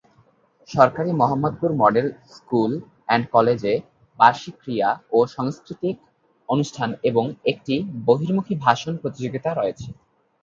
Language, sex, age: Bengali, male, 19-29